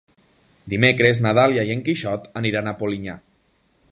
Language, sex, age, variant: Catalan, male, 19-29, Nord-Occidental